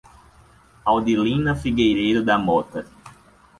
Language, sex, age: Portuguese, male, 19-29